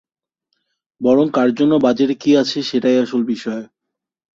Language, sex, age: Bengali, male, 19-29